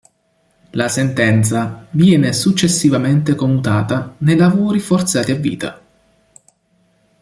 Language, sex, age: Italian, male, 19-29